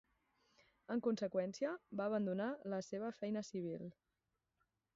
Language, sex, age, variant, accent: Catalan, female, 19-29, Central, central